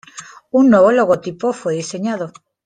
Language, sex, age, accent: Spanish, female, 40-49, España: Sur peninsular (Andalucia, Extremadura, Murcia)